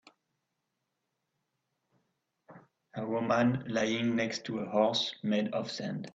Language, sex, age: English, male, 19-29